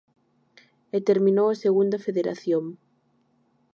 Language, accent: Galician, Oriental (común en zona oriental)